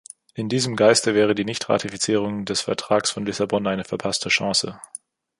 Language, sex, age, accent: German, male, 19-29, Deutschland Deutsch